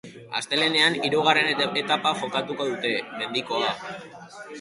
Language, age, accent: Basque, under 19, Erdialdekoa edo Nafarra (Gipuzkoa, Nafarroa)